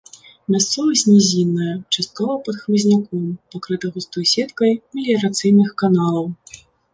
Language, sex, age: Belarusian, female, 19-29